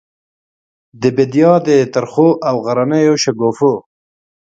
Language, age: Pashto, 19-29